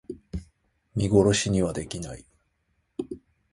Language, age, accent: Japanese, 30-39, 関西